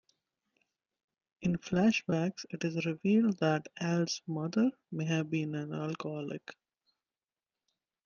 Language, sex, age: English, male, 19-29